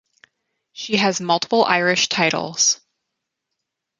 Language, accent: English, United States English